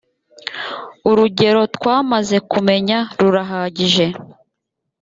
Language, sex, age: Kinyarwanda, female, 30-39